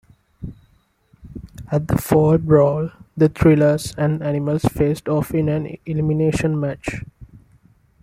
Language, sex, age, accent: English, male, 19-29, India and South Asia (India, Pakistan, Sri Lanka)